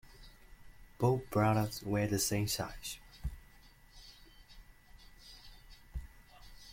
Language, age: English, 19-29